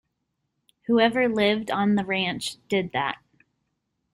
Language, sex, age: English, female, 30-39